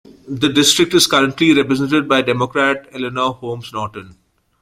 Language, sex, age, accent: English, male, 40-49, United States English